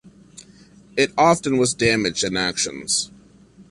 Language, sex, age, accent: English, male, 19-29, United States English